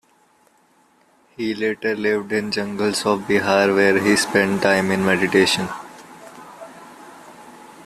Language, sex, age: English, male, 19-29